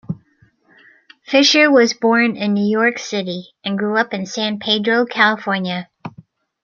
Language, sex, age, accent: English, female, 60-69, United States English